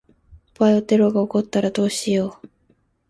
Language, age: Japanese, 19-29